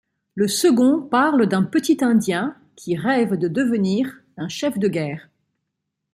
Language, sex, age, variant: French, female, 50-59, Français de métropole